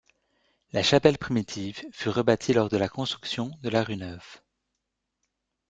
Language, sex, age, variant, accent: French, male, 19-29, Français d'Europe, Français de Belgique